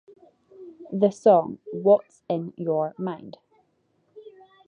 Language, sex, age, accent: English, female, 19-29, Scottish English